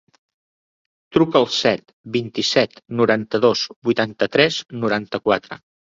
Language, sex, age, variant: Catalan, male, 60-69, Central